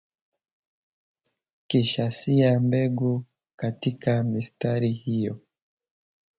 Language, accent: English, England English